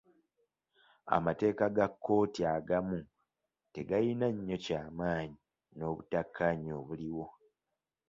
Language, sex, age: Ganda, male, 19-29